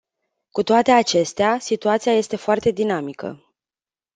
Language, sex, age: Romanian, female, 19-29